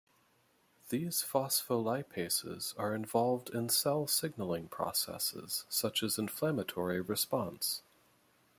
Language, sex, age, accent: English, male, 30-39, United States English